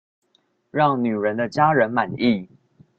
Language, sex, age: Chinese, male, 19-29